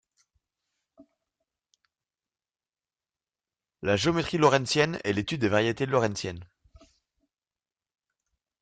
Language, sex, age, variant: French, male, 19-29, Français de métropole